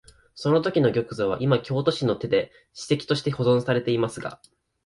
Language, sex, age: Japanese, male, 19-29